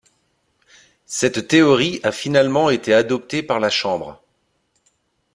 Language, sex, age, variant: French, male, 30-39, Français de métropole